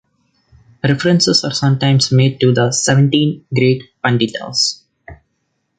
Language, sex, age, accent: English, male, 19-29, India and South Asia (India, Pakistan, Sri Lanka)